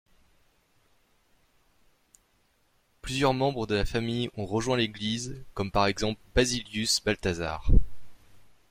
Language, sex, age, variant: French, male, 19-29, Français de métropole